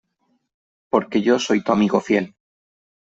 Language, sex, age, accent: Spanish, male, 19-29, España: Centro-Sur peninsular (Madrid, Toledo, Castilla-La Mancha)